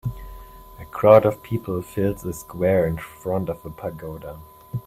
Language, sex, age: English, male, 30-39